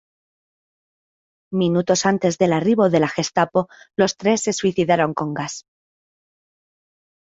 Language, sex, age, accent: Spanish, female, 30-39, España: Centro-Sur peninsular (Madrid, Toledo, Castilla-La Mancha)